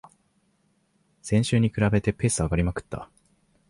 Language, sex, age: Japanese, male, 19-29